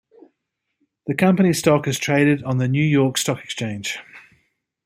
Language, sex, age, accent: English, male, 50-59, New Zealand English